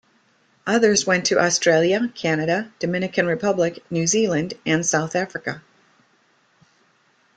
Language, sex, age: English, female, 60-69